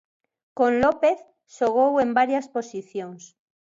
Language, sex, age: Galician, female, 50-59